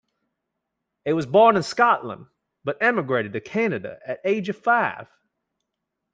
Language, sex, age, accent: English, male, 19-29, United States English